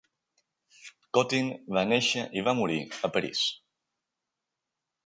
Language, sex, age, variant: Catalan, male, 19-29, Balear